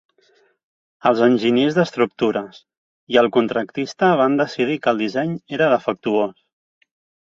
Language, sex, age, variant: Catalan, male, 19-29, Central